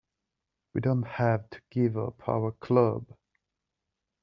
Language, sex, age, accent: English, male, 30-39, England English